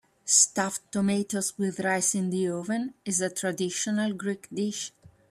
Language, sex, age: English, female, 40-49